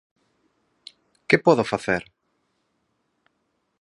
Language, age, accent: Galician, 30-39, Normativo (estándar)